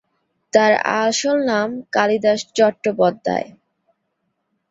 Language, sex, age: Bengali, female, 19-29